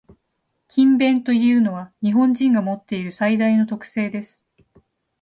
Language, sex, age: Japanese, female, 19-29